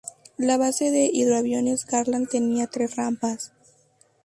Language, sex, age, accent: Spanish, female, under 19, México